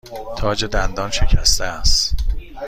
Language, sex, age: Persian, male, 30-39